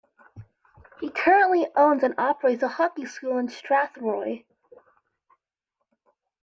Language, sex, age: English, female, 19-29